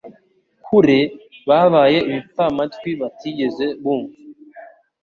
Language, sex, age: Kinyarwanda, male, 19-29